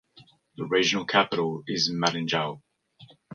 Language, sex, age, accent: English, male, 19-29, Australian English